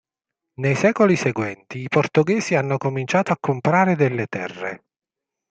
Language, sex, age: Italian, male, 40-49